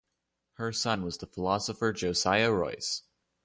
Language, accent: English, Canadian English